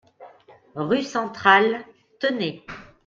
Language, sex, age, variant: French, male, 30-39, Français de métropole